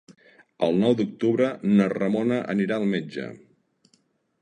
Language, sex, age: Catalan, male, 40-49